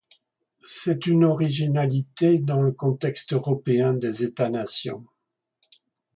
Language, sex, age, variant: French, male, 60-69, Français de métropole